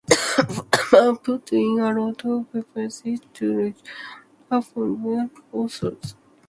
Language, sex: English, female